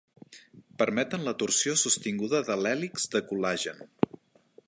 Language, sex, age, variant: Catalan, male, 40-49, Central